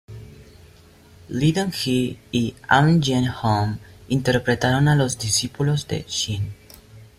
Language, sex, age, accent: Spanish, male, under 19, Caribe: Cuba, Venezuela, Puerto Rico, República Dominicana, Panamá, Colombia caribeña, México caribeño, Costa del golfo de México